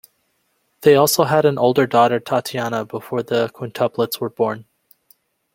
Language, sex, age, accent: English, male, 19-29, United States English